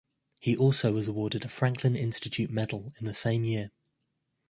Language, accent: English, England English